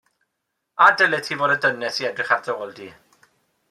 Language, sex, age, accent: Welsh, male, 19-29, Y Deyrnas Unedig Cymraeg